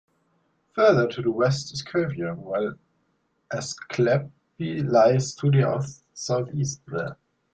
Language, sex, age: English, male, 19-29